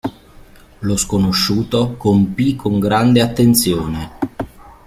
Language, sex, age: Italian, male, 40-49